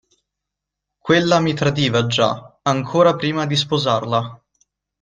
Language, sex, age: Italian, male, 19-29